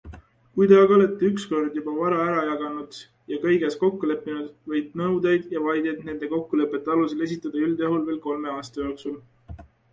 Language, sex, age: Estonian, male, 19-29